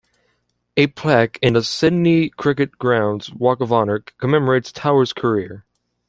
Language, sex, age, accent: English, male, under 19, United States English